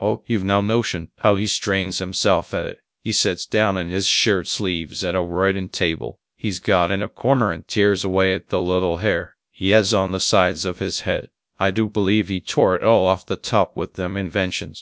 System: TTS, GradTTS